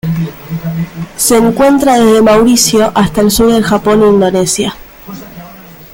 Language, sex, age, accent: Spanish, female, 19-29, Rioplatense: Argentina, Uruguay, este de Bolivia, Paraguay